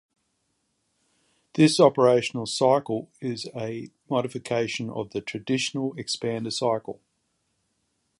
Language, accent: English, Australian English